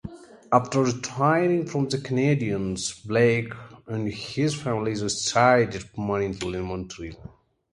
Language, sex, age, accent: English, male, 30-39, United States English